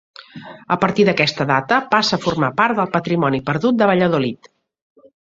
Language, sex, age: Catalan, female, 50-59